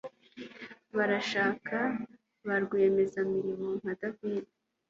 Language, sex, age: Kinyarwanda, female, 19-29